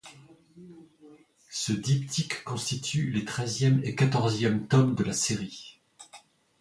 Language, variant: French, Français de métropole